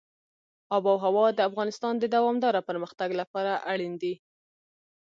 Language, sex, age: Pashto, female, 19-29